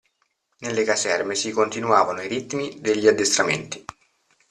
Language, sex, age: Italian, male, 40-49